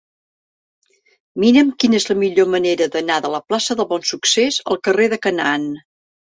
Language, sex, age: Catalan, female, 60-69